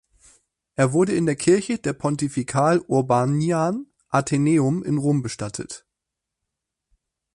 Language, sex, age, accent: German, male, 19-29, Deutschland Deutsch